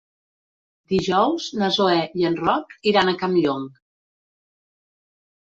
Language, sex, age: Catalan, female, 50-59